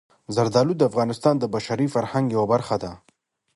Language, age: Pashto, 19-29